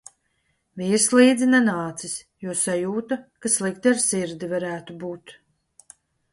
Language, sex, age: Latvian, female, 30-39